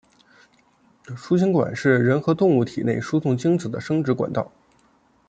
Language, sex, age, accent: Chinese, male, 30-39, 出生地：黑龙江省